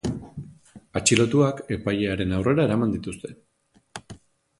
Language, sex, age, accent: Basque, male, 30-39, Erdialdekoa edo Nafarra (Gipuzkoa, Nafarroa)